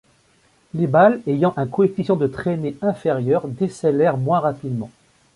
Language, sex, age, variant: French, male, 50-59, Français de métropole